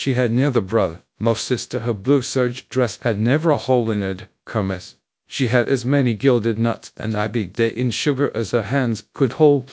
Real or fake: fake